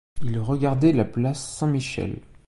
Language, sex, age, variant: French, male, 19-29, Français de métropole